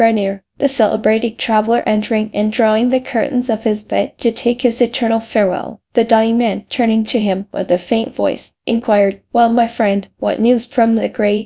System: TTS, GradTTS